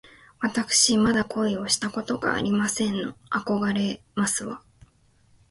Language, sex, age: Japanese, female, 19-29